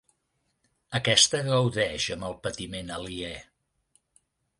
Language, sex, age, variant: Catalan, male, 70-79, Central